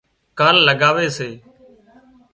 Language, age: Wadiyara Koli, 30-39